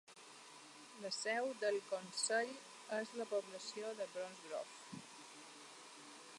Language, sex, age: Catalan, female, 50-59